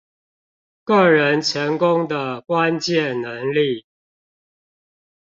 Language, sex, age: Chinese, male, 50-59